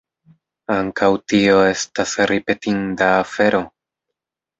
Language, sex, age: Esperanto, male, 30-39